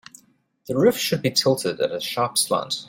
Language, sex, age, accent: English, male, 30-39, Southern African (South Africa, Zimbabwe, Namibia)